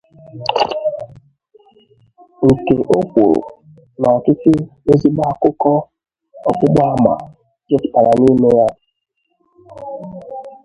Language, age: Igbo, 30-39